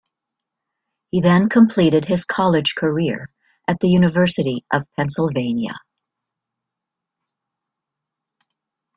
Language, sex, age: English, female, 60-69